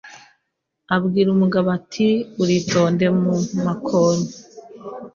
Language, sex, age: Kinyarwanda, female, 40-49